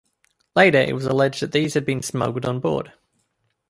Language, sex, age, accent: English, male, 19-29, Australian English